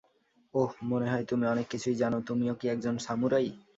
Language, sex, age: Bengali, male, 19-29